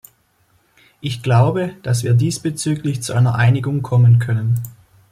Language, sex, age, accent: German, male, 19-29, Deutschland Deutsch